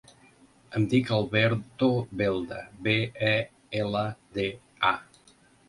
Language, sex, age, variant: Catalan, male, 60-69, Central